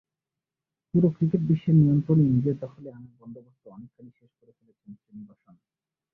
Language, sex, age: Bengali, male, 19-29